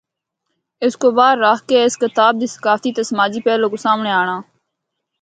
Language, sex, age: Northern Hindko, female, 19-29